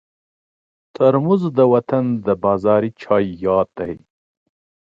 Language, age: Pashto, 30-39